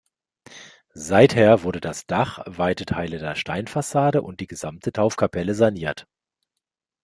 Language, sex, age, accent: German, male, 40-49, Deutschland Deutsch